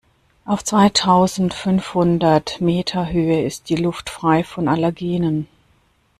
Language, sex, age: German, female, 40-49